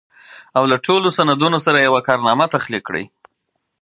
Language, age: Pashto, 40-49